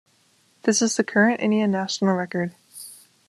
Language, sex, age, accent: English, female, under 19, United States English